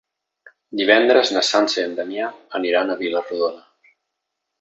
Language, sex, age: Catalan, male, 30-39